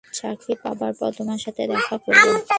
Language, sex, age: Bengali, female, 19-29